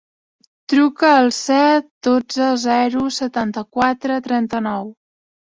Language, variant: Catalan, Central